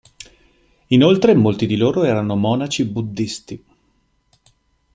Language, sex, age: Italian, male, 50-59